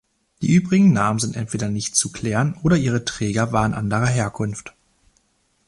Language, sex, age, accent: German, male, 19-29, Deutschland Deutsch